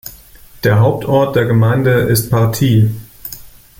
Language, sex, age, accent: German, male, 30-39, Deutschland Deutsch